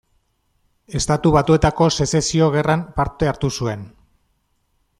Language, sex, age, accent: Basque, male, 40-49, Mendebalekoa (Araba, Bizkaia, Gipuzkoako mendebaleko herri batzuk)